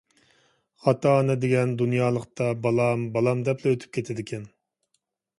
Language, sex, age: Uyghur, male, 40-49